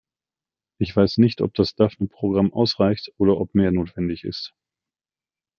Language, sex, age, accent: German, male, 40-49, Deutschland Deutsch